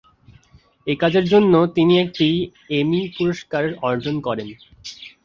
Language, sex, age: Bengali, male, under 19